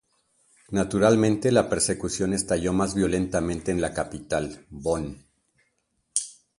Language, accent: Spanish, México